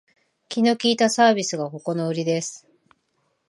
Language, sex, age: Japanese, female, 40-49